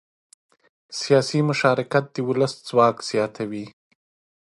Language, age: Pashto, 30-39